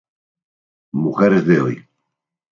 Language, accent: Spanish, España: Sur peninsular (Andalucia, Extremadura, Murcia)